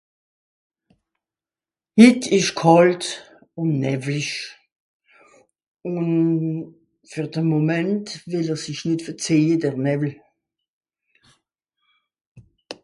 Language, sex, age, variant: Swiss German, female, 60-69, Nordniederàlemmànisch (Rishoffe, Zàwere, Bùsswìller, Hawenau, Brüemt, Stroossbùri, Molse, Dàmbàch, Schlettstàtt, Pfàlzbùri usw.)